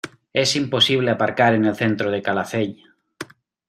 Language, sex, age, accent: Spanish, male, 30-39, España: Norte peninsular (Asturias, Castilla y León, Cantabria, País Vasco, Navarra, Aragón, La Rioja, Guadalajara, Cuenca)